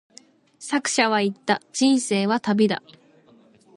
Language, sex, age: Japanese, female, 19-29